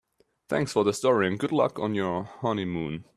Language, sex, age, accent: English, male, under 19, United States English